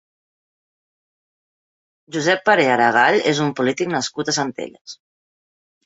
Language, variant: Catalan, Central